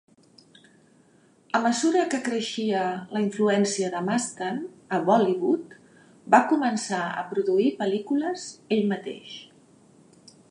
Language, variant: Catalan, Central